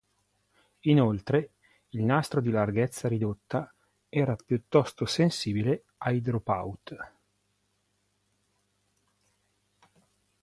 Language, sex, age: Italian, male, 50-59